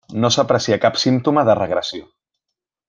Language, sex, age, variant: Catalan, male, 19-29, Central